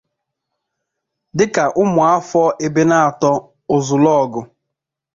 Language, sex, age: Igbo, male, 19-29